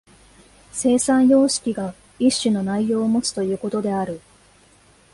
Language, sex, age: Japanese, female, 19-29